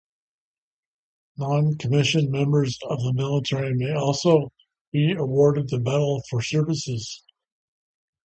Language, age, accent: English, 60-69, United States English